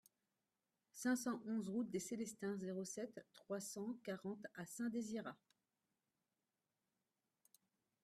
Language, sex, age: French, female, 50-59